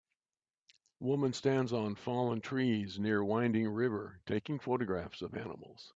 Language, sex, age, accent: English, male, 70-79, United States English